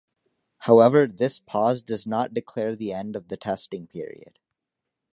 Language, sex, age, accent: English, male, under 19, United States English